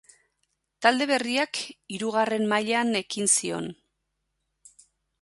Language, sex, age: Basque, female, 40-49